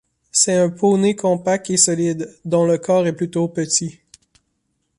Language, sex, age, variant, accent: French, male, 30-39, Français d'Amérique du Nord, Français du Canada